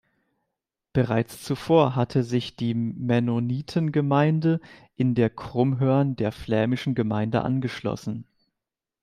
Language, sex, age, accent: German, male, 30-39, Deutschland Deutsch